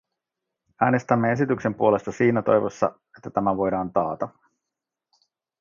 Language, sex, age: Finnish, male, 40-49